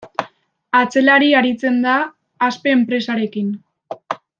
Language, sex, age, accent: Basque, female, under 19, Mendebalekoa (Araba, Bizkaia, Gipuzkoako mendebaleko herri batzuk)